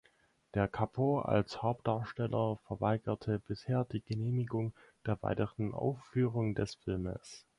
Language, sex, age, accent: German, male, 19-29, Deutschland Deutsch